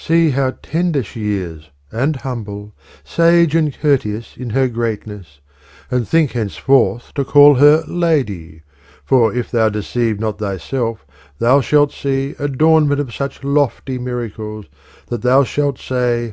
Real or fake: real